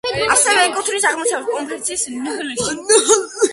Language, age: Georgian, under 19